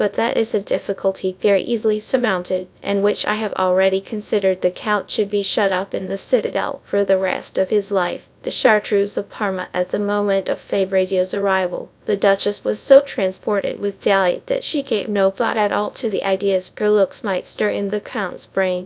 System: TTS, GradTTS